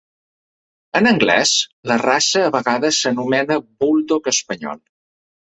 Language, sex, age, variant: Catalan, male, 40-49, Central